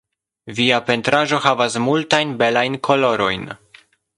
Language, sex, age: Esperanto, male, 19-29